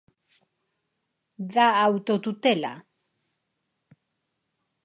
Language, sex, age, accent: Galician, female, 50-59, Normativo (estándar)